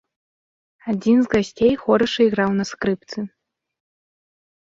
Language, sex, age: Belarusian, female, 19-29